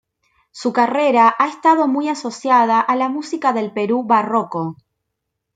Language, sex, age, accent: Spanish, female, 19-29, Rioplatense: Argentina, Uruguay, este de Bolivia, Paraguay